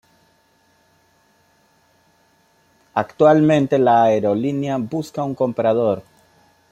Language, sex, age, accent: Spanish, male, 40-49, América central